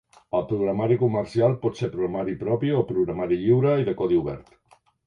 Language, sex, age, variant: Catalan, male, 60-69, Central